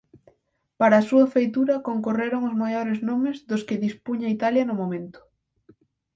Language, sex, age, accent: Galician, female, 19-29, Atlántico (seseo e gheada)